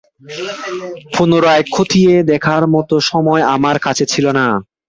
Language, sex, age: Bengali, male, 19-29